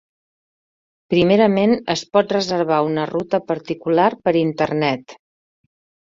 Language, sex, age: Catalan, female, 60-69